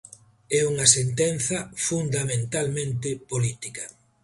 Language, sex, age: Galician, male, 50-59